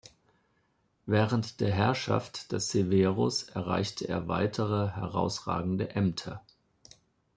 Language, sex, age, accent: German, male, 40-49, Deutschland Deutsch